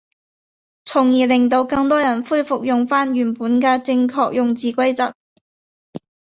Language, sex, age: Cantonese, female, 19-29